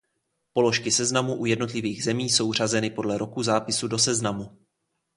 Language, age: Czech, 19-29